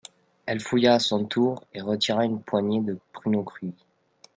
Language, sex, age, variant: French, male, 19-29, Français de métropole